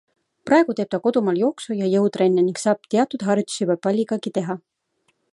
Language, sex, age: Estonian, female, 30-39